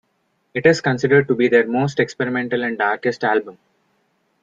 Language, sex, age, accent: English, male, 19-29, India and South Asia (India, Pakistan, Sri Lanka)